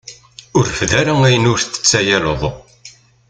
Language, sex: Kabyle, male